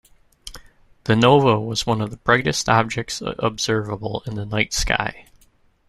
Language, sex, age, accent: English, male, 30-39, United States English